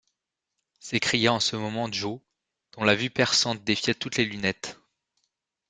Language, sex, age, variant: French, male, 19-29, Français de métropole